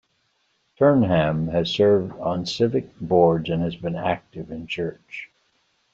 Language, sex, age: English, male, 80-89